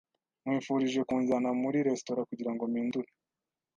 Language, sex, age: Kinyarwanda, male, 19-29